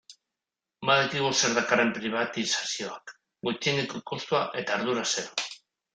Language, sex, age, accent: Basque, male, 40-49, Mendebalekoa (Araba, Bizkaia, Gipuzkoako mendebaleko herri batzuk)